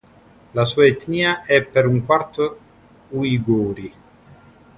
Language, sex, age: Italian, male, 30-39